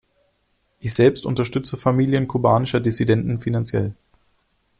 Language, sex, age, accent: German, male, 19-29, Deutschland Deutsch